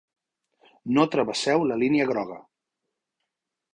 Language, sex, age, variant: Catalan, male, 40-49, Central